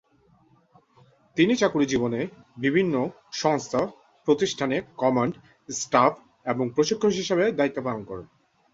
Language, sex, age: Bengali, male, 19-29